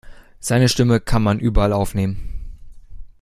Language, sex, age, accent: German, male, under 19, Deutschland Deutsch